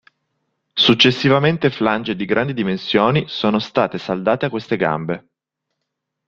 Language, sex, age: Italian, male, 30-39